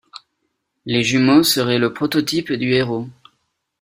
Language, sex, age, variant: French, male, 30-39, Français de métropole